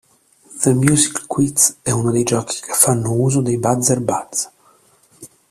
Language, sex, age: Italian, male, 30-39